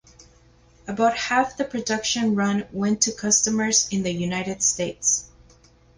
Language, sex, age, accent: English, female, 40-49, United States English